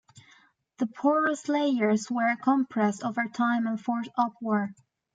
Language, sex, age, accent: English, female, 19-29, Irish English